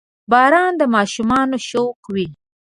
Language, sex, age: Pashto, female, 19-29